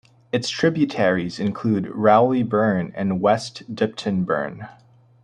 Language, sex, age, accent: English, male, 19-29, United States English